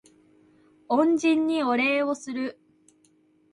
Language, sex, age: Japanese, female, 19-29